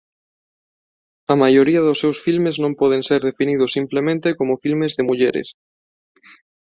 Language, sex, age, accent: Galician, male, 19-29, Neofalante